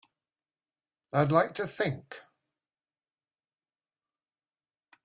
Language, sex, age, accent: English, male, 70-79, England English